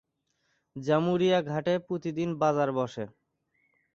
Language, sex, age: Bengali, male, 19-29